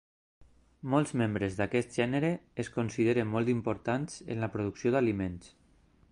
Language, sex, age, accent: Catalan, male, 40-49, valencià